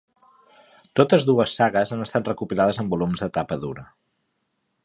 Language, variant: Catalan, Central